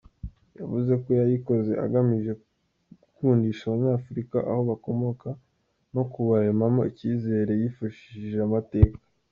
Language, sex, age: Kinyarwanda, male, under 19